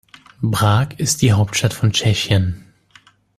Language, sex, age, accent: German, male, 40-49, Deutschland Deutsch